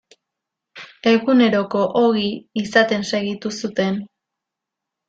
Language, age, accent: Basque, 19-29, Erdialdekoa edo Nafarra (Gipuzkoa, Nafarroa)